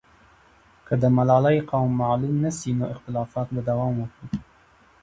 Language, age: Pashto, 19-29